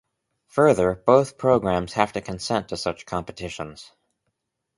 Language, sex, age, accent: English, male, 19-29, United States English